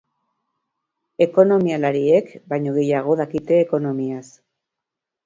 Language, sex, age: Basque, female, 60-69